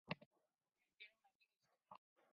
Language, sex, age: Spanish, female, 19-29